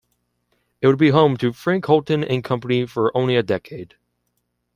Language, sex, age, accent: English, male, under 19, United States English